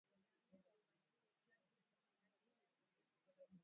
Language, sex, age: Swahili, female, 19-29